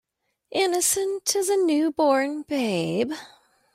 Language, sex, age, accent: English, female, 50-59, United States English